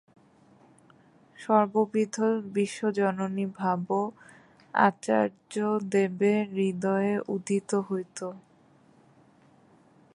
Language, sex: Bengali, female